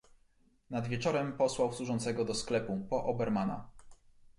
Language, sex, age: Polish, male, 30-39